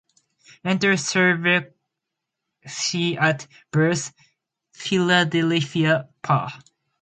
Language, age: English, 19-29